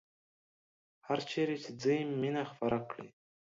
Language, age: Pashto, under 19